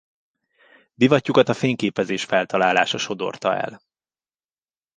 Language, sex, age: Hungarian, male, 30-39